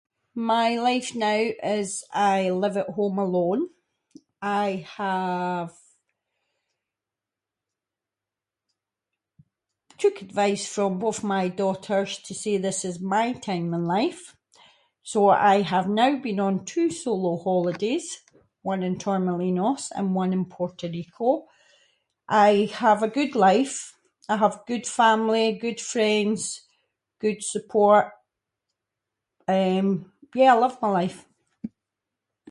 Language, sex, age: Scots, female, 50-59